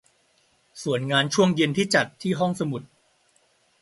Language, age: Thai, under 19